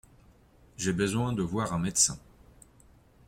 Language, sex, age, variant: French, male, 40-49, Français de métropole